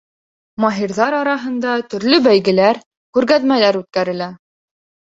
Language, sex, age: Bashkir, female, 19-29